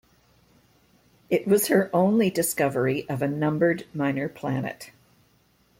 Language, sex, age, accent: English, female, 60-69, Canadian English